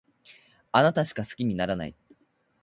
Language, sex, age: Japanese, male, 19-29